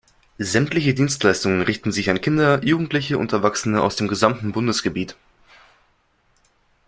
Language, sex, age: German, male, 19-29